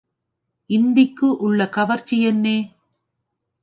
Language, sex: Tamil, female